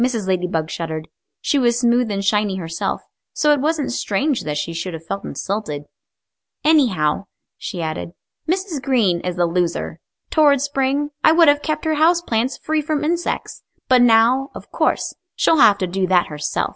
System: none